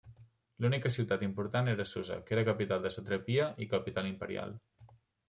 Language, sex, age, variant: Catalan, male, 19-29, Central